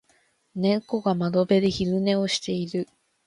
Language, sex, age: Japanese, female, 19-29